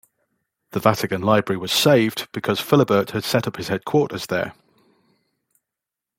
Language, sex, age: English, male, 40-49